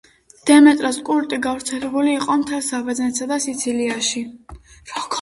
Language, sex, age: Georgian, female, 50-59